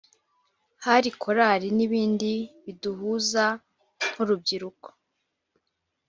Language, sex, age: Kinyarwanda, female, 19-29